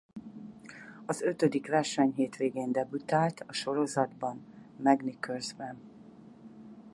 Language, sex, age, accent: Hungarian, female, 40-49, budapesti